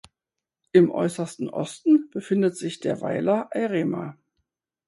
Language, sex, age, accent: German, female, 50-59, Deutschland Deutsch